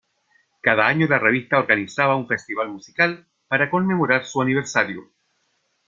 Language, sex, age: Spanish, male, 50-59